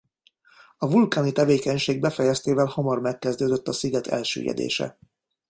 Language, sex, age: Hungarian, male, 50-59